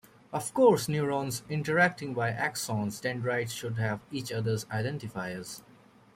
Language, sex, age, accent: English, male, 19-29, United States English